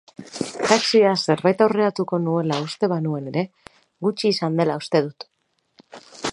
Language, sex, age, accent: Basque, female, 30-39, Mendebalekoa (Araba, Bizkaia, Gipuzkoako mendebaleko herri batzuk)